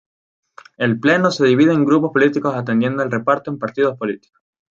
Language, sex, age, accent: Spanish, male, 19-29, España: Islas Canarias